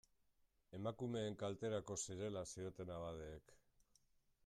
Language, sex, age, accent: Basque, male, 50-59, Mendebalekoa (Araba, Bizkaia, Gipuzkoako mendebaleko herri batzuk)